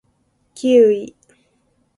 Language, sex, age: Japanese, female, under 19